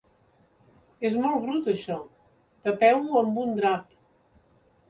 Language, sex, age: Catalan, female, 70-79